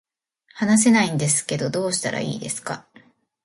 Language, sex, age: Japanese, female, 40-49